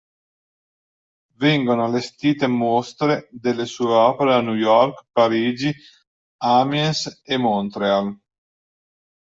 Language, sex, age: Italian, male, 50-59